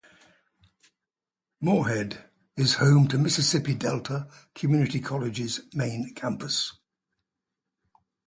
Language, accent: English, England English